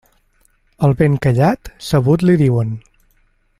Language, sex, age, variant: Catalan, male, 19-29, Central